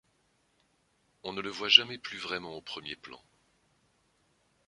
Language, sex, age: French, male, 50-59